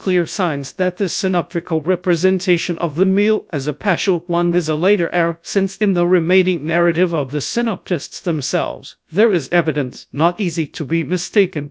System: TTS, GradTTS